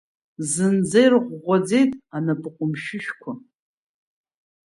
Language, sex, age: Abkhazian, female, 40-49